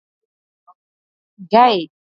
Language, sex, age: Swahili, female, 19-29